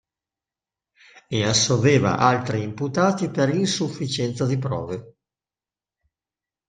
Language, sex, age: Italian, male, 40-49